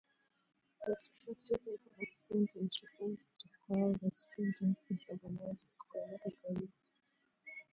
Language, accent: English, England English